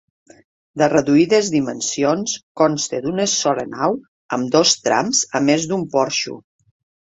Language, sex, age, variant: Catalan, female, 50-59, Septentrional